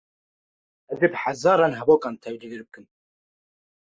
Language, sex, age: Kurdish, male, 19-29